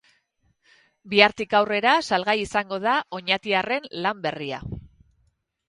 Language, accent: Basque, Erdialdekoa edo Nafarra (Gipuzkoa, Nafarroa)